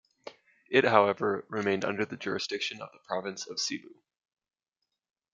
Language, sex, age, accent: English, male, 19-29, United States English